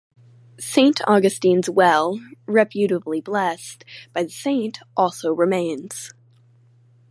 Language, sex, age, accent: English, female, under 19, United States English